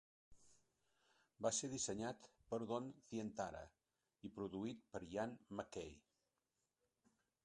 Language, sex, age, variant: Catalan, male, 60-69, Central